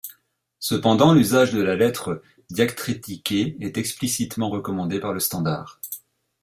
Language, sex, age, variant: French, male, 40-49, Français de métropole